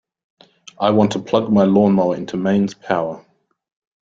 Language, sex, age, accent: English, male, 30-39, Australian English